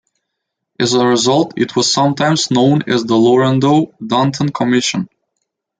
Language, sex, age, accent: English, male, 19-29, United States English